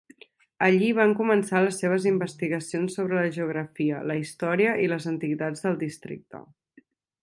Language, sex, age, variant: Catalan, female, 19-29, Central